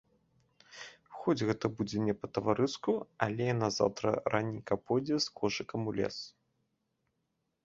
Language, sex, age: Belarusian, male, 30-39